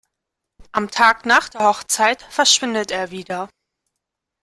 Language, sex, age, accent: German, female, 19-29, Deutschland Deutsch